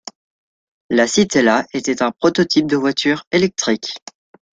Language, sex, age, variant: French, male, under 19, Français de métropole